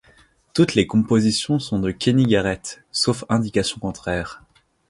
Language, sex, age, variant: French, male, under 19, Français de métropole